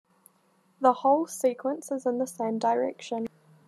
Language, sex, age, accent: English, female, 19-29, New Zealand English